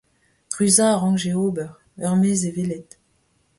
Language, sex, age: Breton, female, 50-59